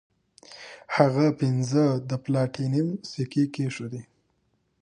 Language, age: Pashto, 19-29